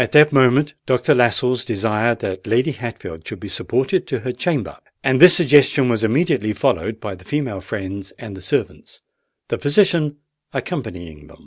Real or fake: real